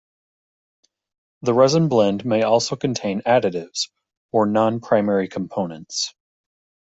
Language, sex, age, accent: English, male, 30-39, United States English